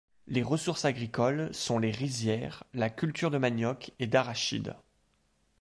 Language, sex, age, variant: French, male, 30-39, Français de métropole